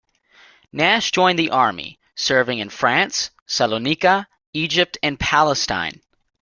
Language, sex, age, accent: English, male, under 19, United States English